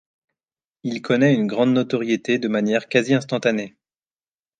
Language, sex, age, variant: French, male, 19-29, Français de métropole